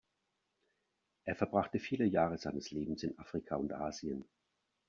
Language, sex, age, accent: German, male, 50-59, Deutschland Deutsch